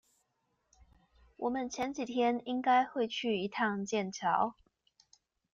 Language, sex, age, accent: Chinese, female, 30-39, 出生地：臺中市